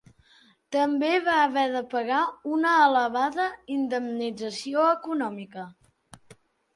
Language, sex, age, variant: Catalan, male, under 19, Central